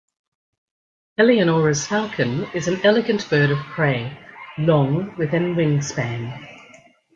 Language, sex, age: English, female, 50-59